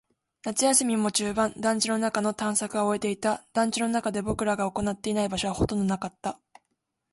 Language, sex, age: Japanese, female, 19-29